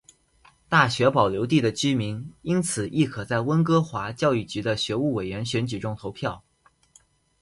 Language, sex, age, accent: Chinese, male, under 19, 出生地：上海市